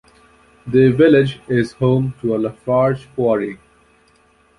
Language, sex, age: English, male, 19-29